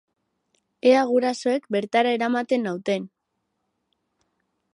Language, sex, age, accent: Basque, female, under 19, Erdialdekoa edo Nafarra (Gipuzkoa, Nafarroa)